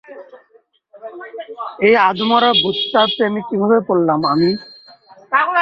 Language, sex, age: Bengali, male, 30-39